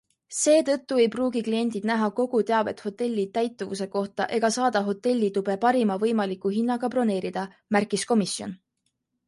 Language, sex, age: Estonian, female, 19-29